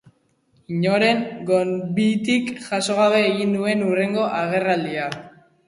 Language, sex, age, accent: Basque, female, 90+, Erdialdekoa edo Nafarra (Gipuzkoa, Nafarroa)